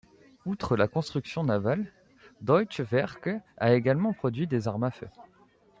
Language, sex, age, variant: French, male, 30-39, Français de métropole